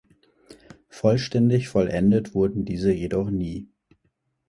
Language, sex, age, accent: German, male, 30-39, Deutschland Deutsch